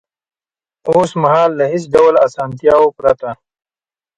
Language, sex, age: Pashto, male, 30-39